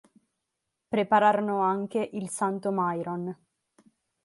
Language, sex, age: Italian, female, 19-29